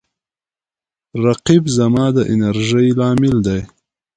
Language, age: Pashto, 19-29